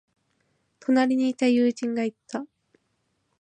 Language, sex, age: Japanese, female, 19-29